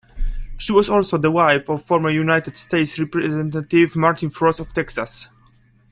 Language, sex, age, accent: English, male, 19-29, United States English